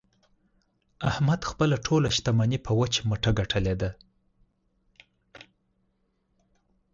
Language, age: Pashto, 30-39